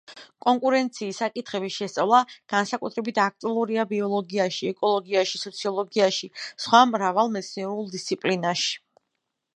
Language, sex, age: Georgian, female, 19-29